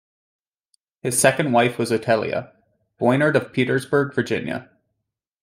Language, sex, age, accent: English, male, 19-29, United States English